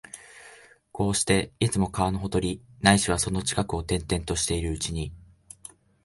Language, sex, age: Japanese, male, under 19